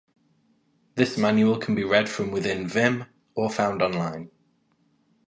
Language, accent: English, England English